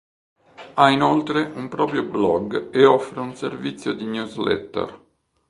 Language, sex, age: Italian, male, 50-59